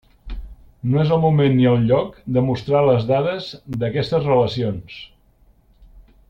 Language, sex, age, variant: Catalan, male, 60-69, Central